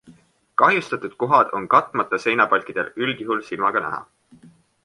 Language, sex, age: Estonian, male, 19-29